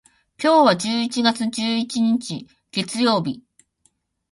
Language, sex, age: Japanese, female, 40-49